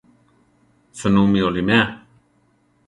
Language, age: Central Tarahumara, 30-39